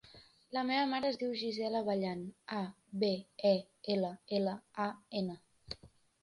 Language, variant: Catalan, Central